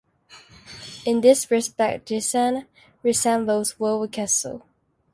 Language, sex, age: English, female, 19-29